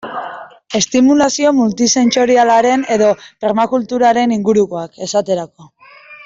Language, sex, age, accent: Basque, female, 19-29, Mendebalekoa (Araba, Bizkaia, Gipuzkoako mendebaleko herri batzuk)